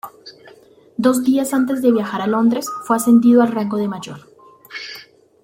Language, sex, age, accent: Spanish, female, under 19, Andino-Pacífico: Colombia, Perú, Ecuador, oeste de Bolivia y Venezuela andina